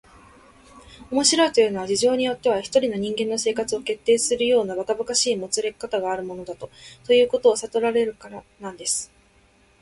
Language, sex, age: Japanese, female, 19-29